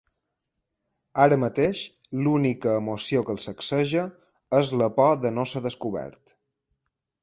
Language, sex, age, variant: Catalan, male, 30-39, Balear